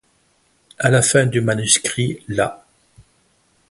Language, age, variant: French, 50-59, Français de métropole